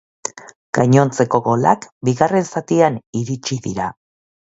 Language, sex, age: Basque, female, 40-49